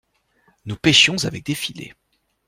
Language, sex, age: French, male, 40-49